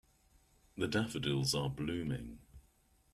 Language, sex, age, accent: English, male, 30-39, England English